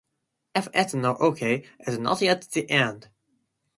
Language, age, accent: English, 19-29, United States English